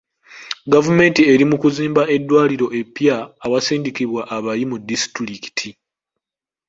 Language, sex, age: Ganda, male, 19-29